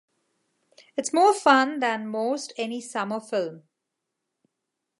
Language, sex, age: English, female, 40-49